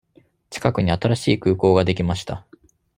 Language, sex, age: Japanese, male, 30-39